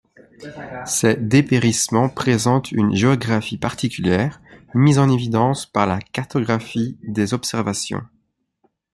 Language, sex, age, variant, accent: French, male, 19-29, Français d'Europe, Français de Belgique